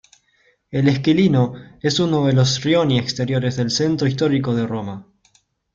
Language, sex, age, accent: Spanish, male, 19-29, Rioplatense: Argentina, Uruguay, este de Bolivia, Paraguay